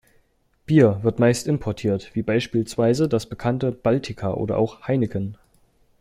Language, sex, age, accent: German, male, under 19, Deutschland Deutsch